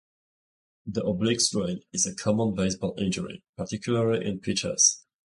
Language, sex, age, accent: English, male, 19-29, England English